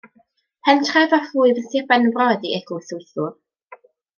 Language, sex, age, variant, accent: Welsh, female, 19-29, North-Eastern Welsh, Y Deyrnas Unedig Cymraeg